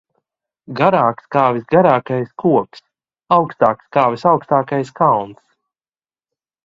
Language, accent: Latvian, Latgaliešu